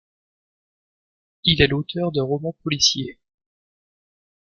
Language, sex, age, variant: French, male, 30-39, Français de métropole